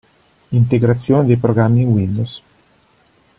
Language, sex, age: Italian, male, 40-49